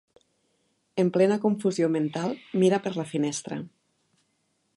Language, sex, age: Catalan, female, 50-59